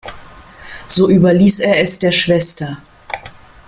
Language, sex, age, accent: German, female, 50-59, Deutschland Deutsch